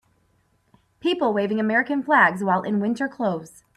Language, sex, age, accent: English, female, 30-39, United States English